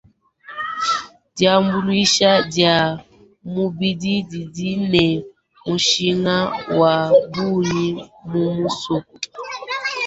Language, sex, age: Luba-Lulua, female, 19-29